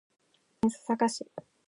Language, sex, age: Japanese, female, 19-29